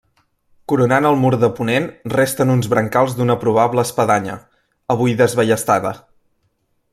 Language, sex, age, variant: Catalan, male, 19-29, Central